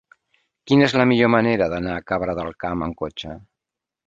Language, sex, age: Catalan, male, 50-59